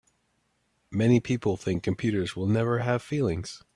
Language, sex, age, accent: English, male, 30-39, United States English